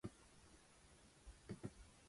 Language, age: Chinese, 30-39